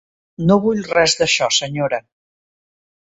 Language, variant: Catalan, Central